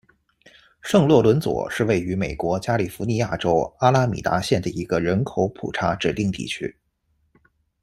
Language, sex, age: Chinese, male, 19-29